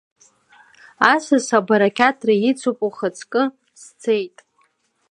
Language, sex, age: Abkhazian, female, 19-29